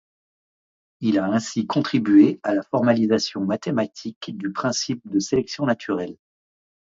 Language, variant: French, Français de métropole